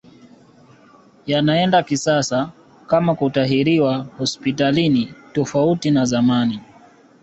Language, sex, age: Swahili, male, 19-29